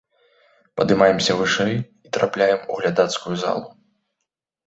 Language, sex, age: Belarusian, male, 30-39